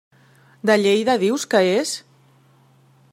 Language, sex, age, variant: Catalan, female, 40-49, Central